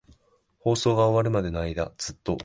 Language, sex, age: Japanese, male, 19-29